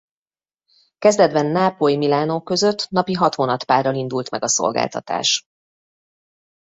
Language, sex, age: Hungarian, female, 30-39